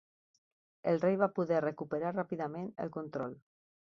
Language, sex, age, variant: Catalan, female, 50-59, Central